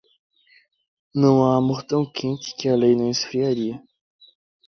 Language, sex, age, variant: Portuguese, male, under 19, Portuguese (Brasil)